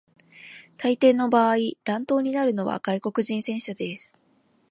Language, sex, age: Japanese, female, 19-29